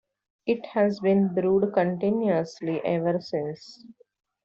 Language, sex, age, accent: English, female, 30-39, India and South Asia (India, Pakistan, Sri Lanka)